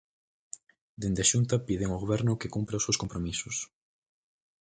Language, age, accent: Galician, under 19, Atlántico (seseo e gheada)